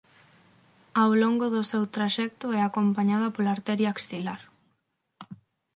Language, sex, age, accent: Galician, female, under 19, Central (gheada); Neofalante